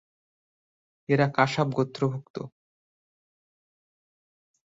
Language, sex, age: Bengali, male, 19-29